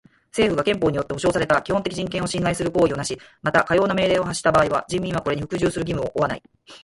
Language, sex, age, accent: Japanese, female, 40-49, 関西弁